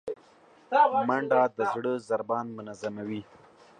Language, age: Pashto, under 19